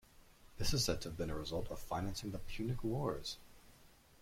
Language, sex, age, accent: English, male, 19-29, United States English